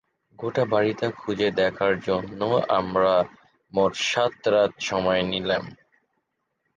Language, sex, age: Bengali, male, 19-29